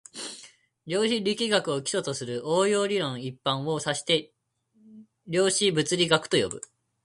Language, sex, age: Japanese, male, 19-29